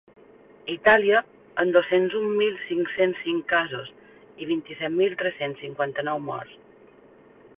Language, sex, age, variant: Catalan, female, 40-49, Balear